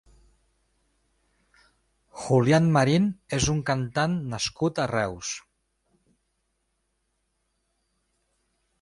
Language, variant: Catalan, Nord-Occidental